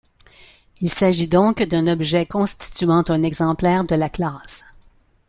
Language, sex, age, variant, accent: French, female, 70-79, Français d'Amérique du Nord, Français du Canada